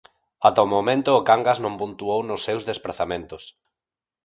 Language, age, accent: Galician, 40-49, Normativo (estándar)